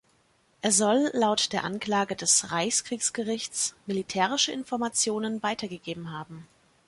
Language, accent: German, Deutschland Deutsch